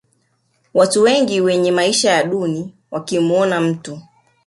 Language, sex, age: Swahili, male, 19-29